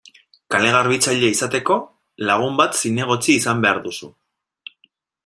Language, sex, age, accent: Basque, male, 30-39, Mendebalekoa (Araba, Bizkaia, Gipuzkoako mendebaleko herri batzuk)